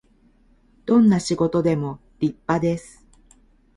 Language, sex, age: Japanese, female, 50-59